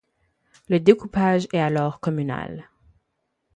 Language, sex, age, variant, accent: French, female, 19-29, Français d'Amérique du Nord, Français du Canada